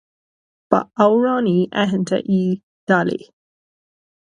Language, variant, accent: Irish, Gaeilge na Mumhan, Cainteoir líofa, ní ó dhúchas